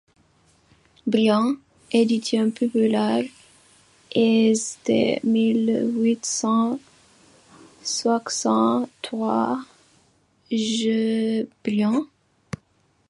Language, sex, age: French, female, 19-29